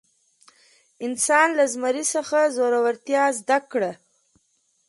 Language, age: Pashto, 19-29